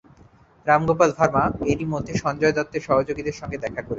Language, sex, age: Bengali, male, 19-29